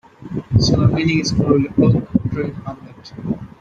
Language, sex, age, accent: English, male, 19-29, India and South Asia (India, Pakistan, Sri Lanka)